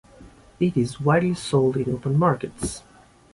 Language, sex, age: English, male, 19-29